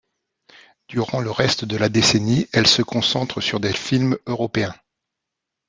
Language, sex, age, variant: French, male, 40-49, Français de métropole